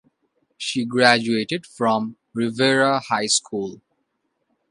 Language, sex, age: English, male, 19-29